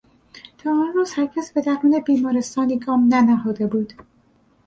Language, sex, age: Persian, female, 40-49